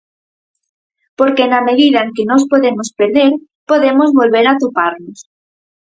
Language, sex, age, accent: Galician, female, under 19, Normativo (estándar)